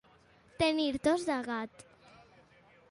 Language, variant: Catalan, Central